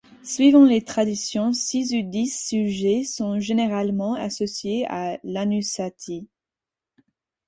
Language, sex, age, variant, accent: French, female, 19-29, Français d'Amérique du Nord, Français des États-Unis